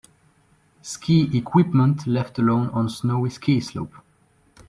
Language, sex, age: English, male, 19-29